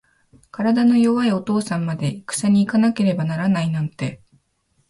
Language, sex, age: Japanese, female, 19-29